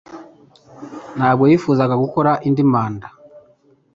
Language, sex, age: Kinyarwanda, male, 40-49